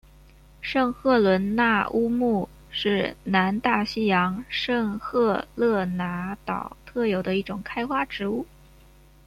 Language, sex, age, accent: Chinese, female, 19-29, 出生地：江西省